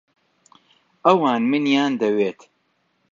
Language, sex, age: Central Kurdish, male, 30-39